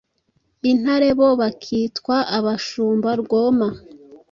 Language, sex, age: Kinyarwanda, female, 19-29